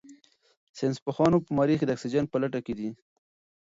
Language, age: Pashto, 30-39